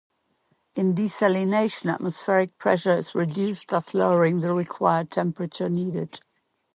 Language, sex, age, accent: English, female, 60-69, England English